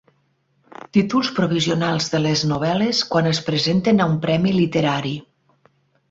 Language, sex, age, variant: Catalan, female, 50-59, Nord-Occidental